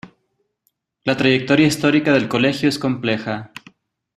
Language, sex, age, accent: Spanish, male, 30-39, México